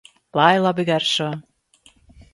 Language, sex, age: Latvian, female, 40-49